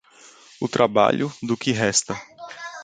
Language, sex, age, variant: Portuguese, male, 30-39, Portuguese (Brasil)